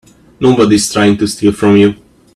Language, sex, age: English, male, 19-29